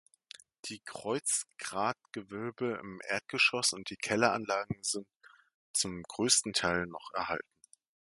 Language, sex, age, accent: German, male, 30-39, Deutschland Deutsch